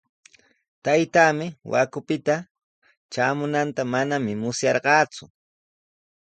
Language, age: Sihuas Ancash Quechua, 19-29